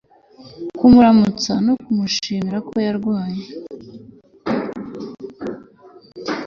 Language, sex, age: Kinyarwanda, female, 19-29